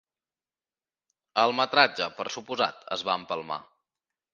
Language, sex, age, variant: Catalan, male, 19-29, Central